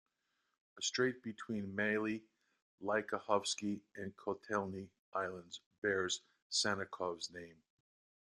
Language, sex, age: English, male, 60-69